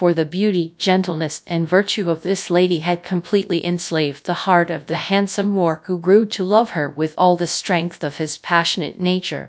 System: TTS, GradTTS